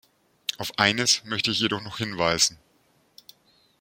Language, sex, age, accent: German, male, 40-49, Deutschland Deutsch